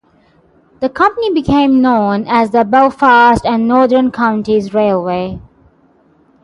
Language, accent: English, United States English; England English; India and South Asia (India, Pakistan, Sri Lanka)